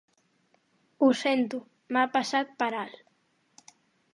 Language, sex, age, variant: Catalan, female, under 19, Central